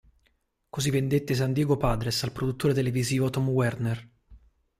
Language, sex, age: Italian, male, 30-39